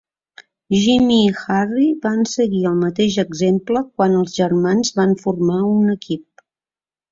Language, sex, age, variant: Catalan, female, 50-59, Central